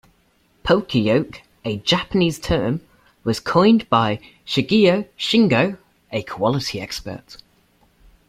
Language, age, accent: English, under 19, England English